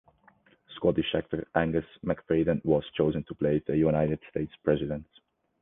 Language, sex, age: English, male, 19-29